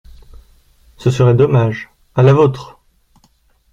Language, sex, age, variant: French, male, 19-29, Français de métropole